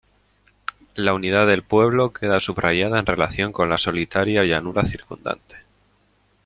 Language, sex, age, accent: Spanish, male, 30-39, España: Norte peninsular (Asturias, Castilla y León, Cantabria, País Vasco, Navarra, Aragón, La Rioja, Guadalajara, Cuenca)